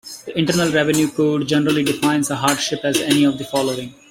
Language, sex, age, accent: English, male, 30-39, India and South Asia (India, Pakistan, Sri Lanka)